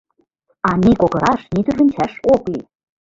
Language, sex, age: Mari, female, 40-49